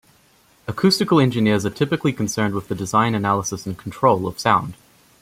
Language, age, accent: English, 19-29, New Zealand English